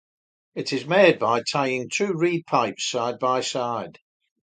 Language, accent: English, England English